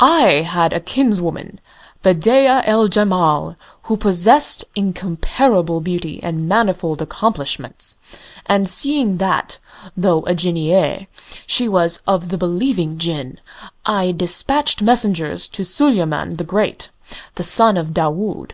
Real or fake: real